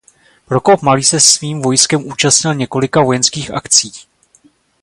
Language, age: Czech, 30-39